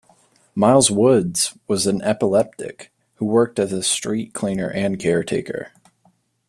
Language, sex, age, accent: English, male, under 19, United States English